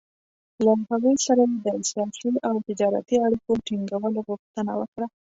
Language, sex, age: Pashto, female, 19-29